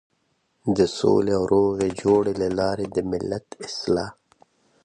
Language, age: Pashto, 19-29